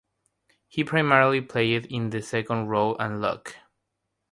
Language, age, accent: English, 19-29, United States English; India and South Asia (India, Pakistan, Sri Lanka)